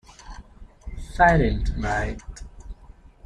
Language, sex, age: English, male, under 19